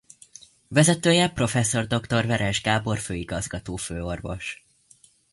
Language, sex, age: Hungarian, male, under 19